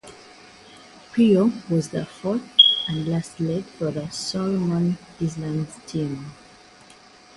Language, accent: English, United States English